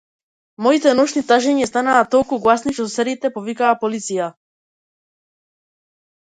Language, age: Macedonian, 40-49